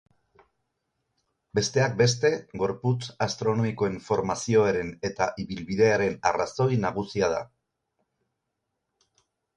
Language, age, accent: Basque, 60-69, Erdialdekoa edo Nafarra (Gipuzkoa, Nafarroa)